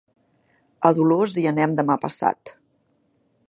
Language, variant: Catalan, Central